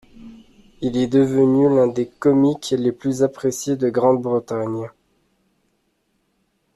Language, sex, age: French, male, 19-29